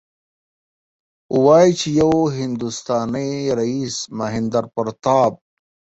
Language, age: Pashto, 30-39